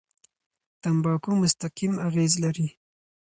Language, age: Pashto, under 19